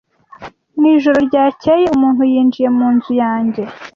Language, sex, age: Kinyarwanda, female, 30-39